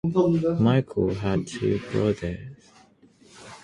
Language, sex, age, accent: English, male, 19-29, United States English; Australian English